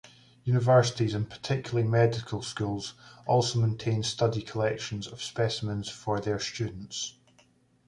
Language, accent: English, Scottish English